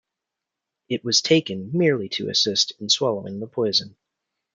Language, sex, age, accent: English, male, 30-39, Canadian English